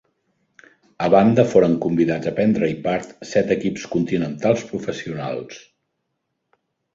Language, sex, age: Catalan, male, 50-59